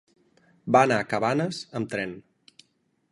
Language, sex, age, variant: Catalan, male, 19-29, Central